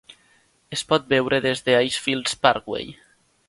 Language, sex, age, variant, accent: Catalan, male, under 19, Nord-Occidental, Tortosí